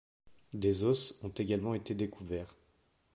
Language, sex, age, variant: French, male, 19-29, Français de métropole